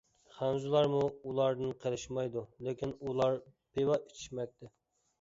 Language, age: Uyghur, 19-29